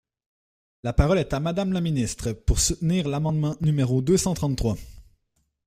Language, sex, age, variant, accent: French, male, 19-29, Français d'Amérique du Nord, Français du Canada